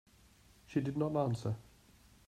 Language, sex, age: English, male, 30-39